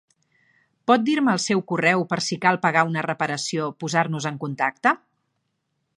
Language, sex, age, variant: Catalan, female, 40-49, Central